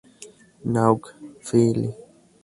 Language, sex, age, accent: Spanish, male, 19-29, México